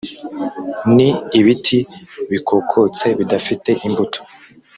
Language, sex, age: Kinyarwanda, male, 19-29